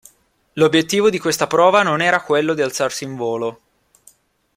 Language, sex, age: Italian, male, 19-29